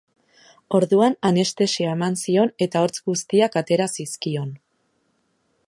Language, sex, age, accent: Basque, female, 19-29, Erdialdekoa edo Nafarra (Gipuzkoa, Nafarroa)